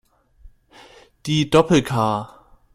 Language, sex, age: German, male, 19-29